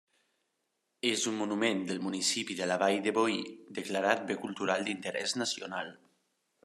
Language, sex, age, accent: Catalan, male, 19-29, valencià